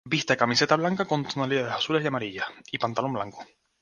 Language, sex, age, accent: Spanish, male, 19-29, España: Islas Canarias